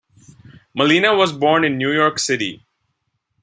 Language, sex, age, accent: English, male, under 19, India and South Asia (India, Pakistan, Sri Lanka)